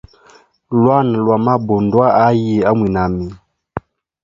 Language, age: Hemba, 19-29